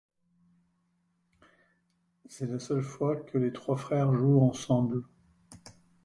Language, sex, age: French, male, 50-59